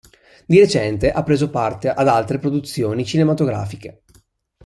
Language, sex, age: Italian, male, 19-29